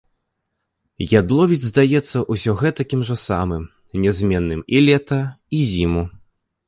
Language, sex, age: Belarusian, male, 19-29